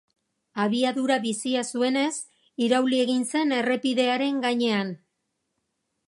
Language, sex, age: Basque, female, 60-69